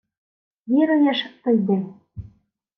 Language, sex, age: Ukrainian, female, 19-29